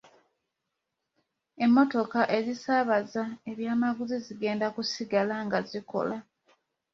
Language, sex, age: Ganda, female, 19-29